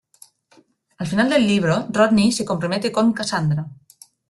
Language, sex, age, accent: Spanish, female, 19-29, España: Norte peninsular (Asturias, Castilla y León, Cantabria, País Vasco, Navarra, Aragón, La Rioja, Guadalajara, Cuenca)